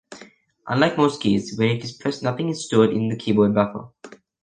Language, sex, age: English, male, under 19